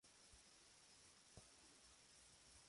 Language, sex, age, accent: Spanish, female, under 19, México